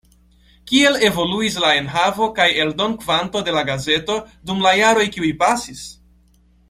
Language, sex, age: Esperanto, male, 19-29